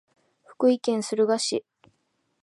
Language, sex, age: Japanese, female, 19-29